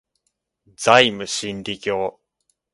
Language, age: Japanese, 19-29